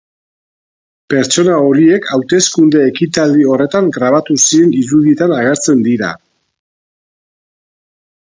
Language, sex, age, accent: Basque, male, 50-59, Mendebalekoa (Araba, Bizkaia, Gipuzkoako mendebaleko herri batzuk)